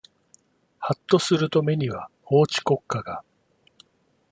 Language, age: Japanese, 50-59